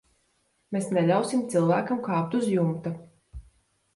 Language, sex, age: Latvian, female, 19-29